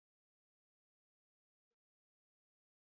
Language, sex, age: Swahili, female, 19-29